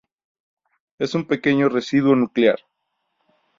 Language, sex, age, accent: Spanish, male, 19-29, México